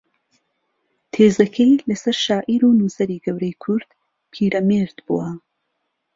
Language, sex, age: Central Kurdish, female, 30-39